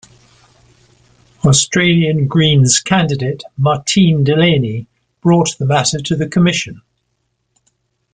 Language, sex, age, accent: English, male, 70-79, England English